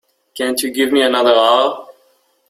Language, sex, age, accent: English, male, 30-39, United States English